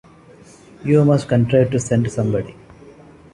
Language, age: English, 19-29